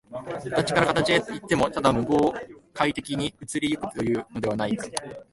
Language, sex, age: Japanese, male, 19-29